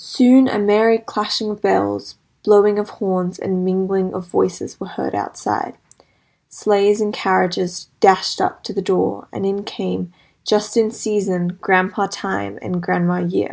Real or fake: real